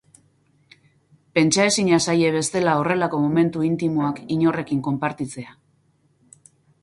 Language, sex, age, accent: Basque, female, 40-49, Mendebalekoa (Araba, Bizkaia, Gipuzkoako mendebaleko herri batzuk)